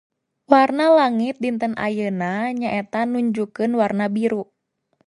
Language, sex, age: Sundanese, female, 19-29